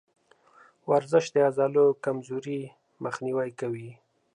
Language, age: Pashto, 30-39